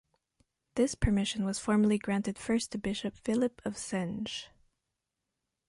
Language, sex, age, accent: English, female, 19-29, United States English